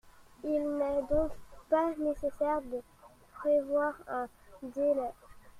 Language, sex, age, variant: French, male, 40-49, Français de métropole